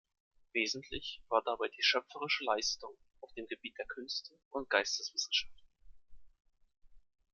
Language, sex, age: German, male, 19-29